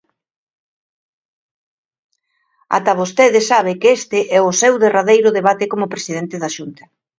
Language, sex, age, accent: Galician, female, 60-69, Normativo (estándar)